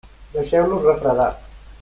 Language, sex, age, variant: Catalan, male, 60-69, Central